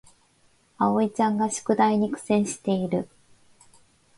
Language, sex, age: Japanese, female, 30-39